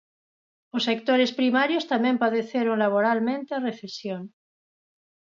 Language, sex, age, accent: Galician, female, 50-59, Normativo (estándar)